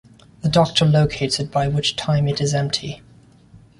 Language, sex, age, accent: English, male, 19-29, United States English